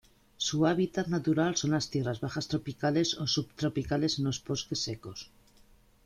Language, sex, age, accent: Spanish, male, 30-39, España: Centro-Sur peninsular (Madrid, Toledo, Castilla-La Mancha)